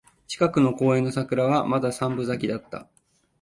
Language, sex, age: Japanese, male, 40-49